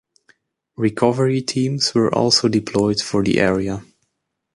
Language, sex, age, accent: English, male, 19-29, England English